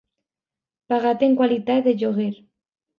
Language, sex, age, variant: Catalan, female, under 19, Alacantí